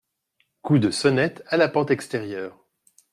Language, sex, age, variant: French, male, 40-49, Français de métropole